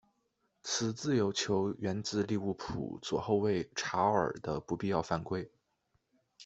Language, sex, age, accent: Chinese, male, 19-29, 出生地：辽宁省